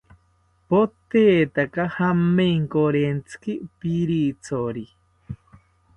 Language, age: South Ucayali Ashéninka, 30-39